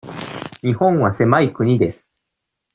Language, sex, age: Japanese, male, 19-29